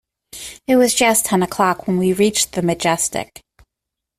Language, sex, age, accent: English, female, 40-49, United States English